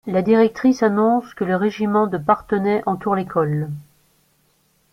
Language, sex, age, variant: French, female, 40-49, Français de métropole